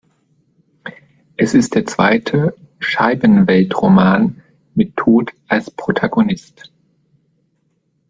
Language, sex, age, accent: German, male, 30-39, Deutschland Deutsch